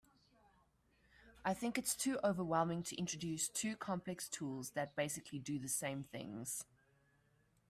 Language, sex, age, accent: English, female, 19-29, Southern African (South Africa, Zimbabwe, Namibia)